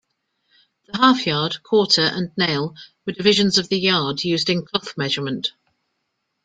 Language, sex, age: English, female, 50-59